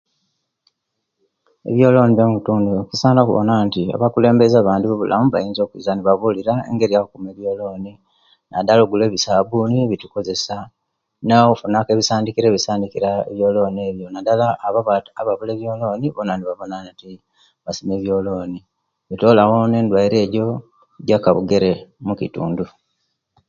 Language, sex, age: Kenyi, male, 50-59